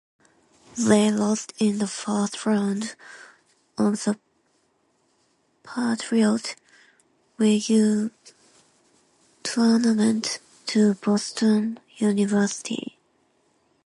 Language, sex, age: English, female, 19-29